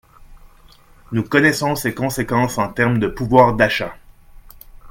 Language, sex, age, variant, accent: French, male, 40-49, Français d'Amérique du Nord, Français du Canada